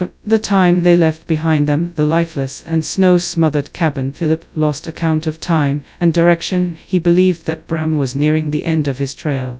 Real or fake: fake